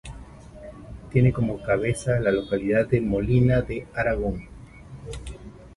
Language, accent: Spanish, Andino-Pacífico: Colombia, Perú, Ecuador, oeste de Bolivia y Venezuela andina